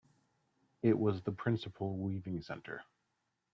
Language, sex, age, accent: English, male, 30-39, United States English